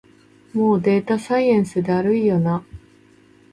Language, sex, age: Japanese, female, 30-39